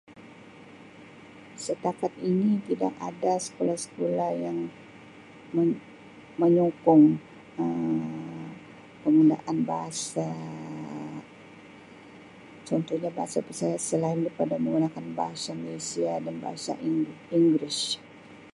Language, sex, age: Sabah Malay, female, 60-69